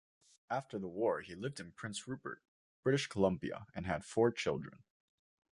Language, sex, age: English, male, 19-29